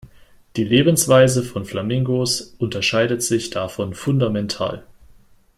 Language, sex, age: German, female, 19-29